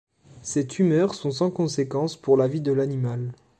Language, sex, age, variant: French, male, under 19, Français de métropole